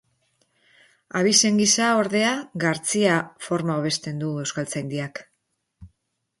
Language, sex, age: Basque, female, 50-59